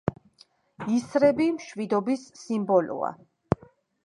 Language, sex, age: Georgian, female, 30-39